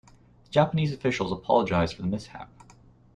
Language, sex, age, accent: English, male, 30-39, United States English